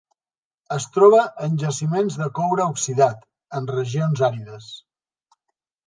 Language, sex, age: Catalan, male, 50-59